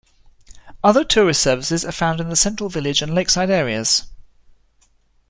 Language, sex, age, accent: English, male, 30-39, England English